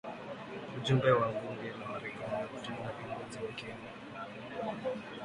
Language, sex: Swahili, male